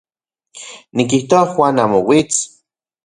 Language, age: Central Puebla Nahuatl, 30-39